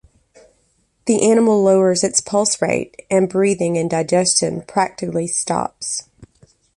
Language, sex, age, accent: English, female, 40-49, United States English